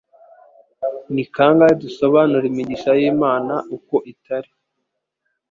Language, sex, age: Kinyarwanda, male, 19-29